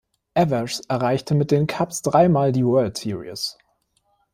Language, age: German, 30-39